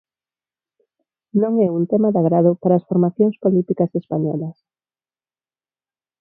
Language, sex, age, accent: Galician, female, 30-39, Neofalante